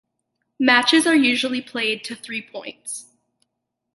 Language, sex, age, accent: English, female, under 19, United States English